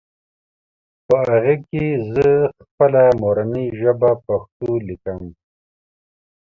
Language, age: Pashto, 40-49